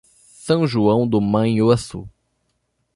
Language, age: Portuguese, 19-29